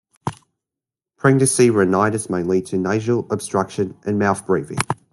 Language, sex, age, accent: English, male, 19-29, Australian English